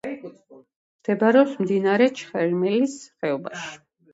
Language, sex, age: Georgian, female, 50-59